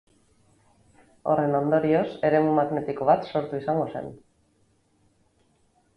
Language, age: Basque, 90+